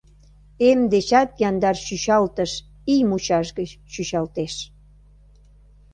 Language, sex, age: Mari, female, 40-49